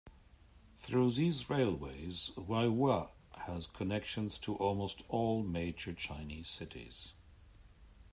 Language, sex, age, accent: English, male, 60-69, England English